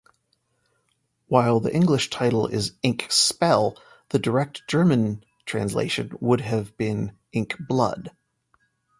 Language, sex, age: English, male, 40-49